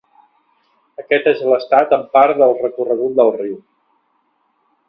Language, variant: Catalan, Central